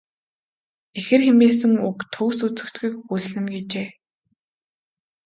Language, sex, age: Mongolian, female, 19-29